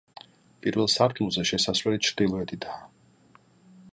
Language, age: Georgian, 40-49